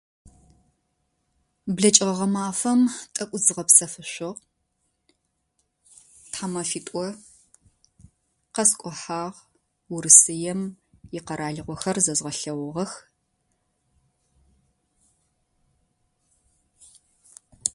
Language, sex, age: Adyghe, female, 30-39